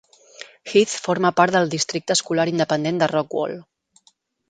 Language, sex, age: Catalan, female, 40-49